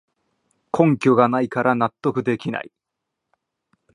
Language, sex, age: Japanese, male, 19-29